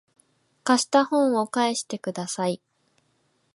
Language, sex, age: Japanese, female, 19-29